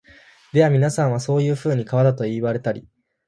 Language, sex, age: Japanese, male, 19-29